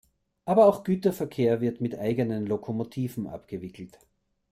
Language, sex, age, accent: German, male, 40-49, Österreichisches Deutsch